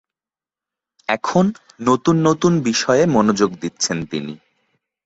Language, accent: Bengali, প্রমিত